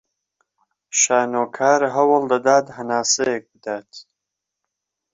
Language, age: Central Kurdish, 19-29